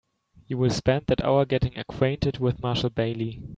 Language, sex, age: English, male, 19-29